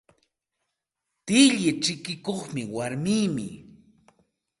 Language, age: Santa Ana de Tusi Pasco Quechua, 40-49